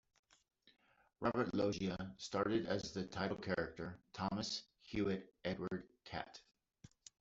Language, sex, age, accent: English, male, 50-59, United States English